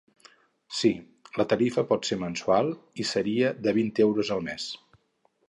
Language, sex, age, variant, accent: Catalan, male, 50-59, Central, central